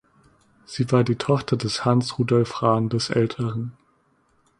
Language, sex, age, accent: German, male, under 19, Deutschland Deutsch